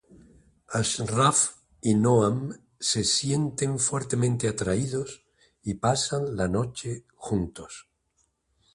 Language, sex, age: Spanish, male, 60-69